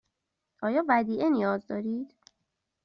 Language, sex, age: Persian, female, 30-39